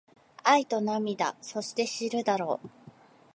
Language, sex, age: Japanese, female, 30-39